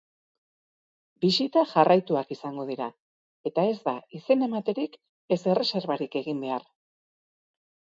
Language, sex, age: Basque, female, 40-49